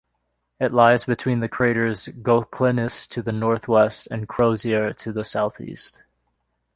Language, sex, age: English, male, 19-29